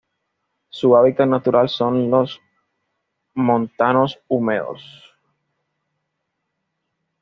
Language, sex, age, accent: Spanish, male, 19-29, Caribe: Cuba, Venezuela, Puerto Rico, República Dominicana, Panamá, Colombia caribeña, México caribeño, Costa del golfo de México